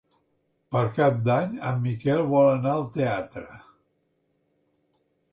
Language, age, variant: Catalan, 60-69, Central